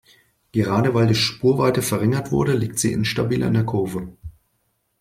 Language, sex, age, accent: German, male, 50-59, Deutschland Deutsch